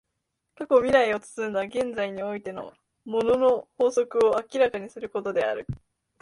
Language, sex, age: Japanese, female, 19-29